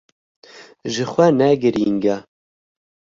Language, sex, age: Kurdish, male, 30-39